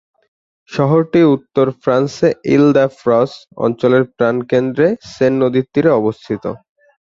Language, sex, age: Bengali, male, 19-29